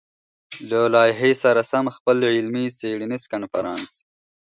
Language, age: Pashto, 19-29